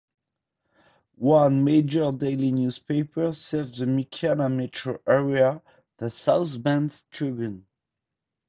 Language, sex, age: English, male, 30-39